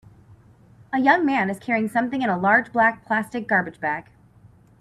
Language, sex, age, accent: English, female, 30-39, United States English